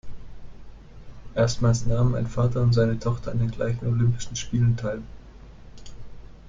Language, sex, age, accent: German, male, 19-29, Deutschland Deutsch